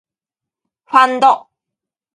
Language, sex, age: Japanese, female, 40-49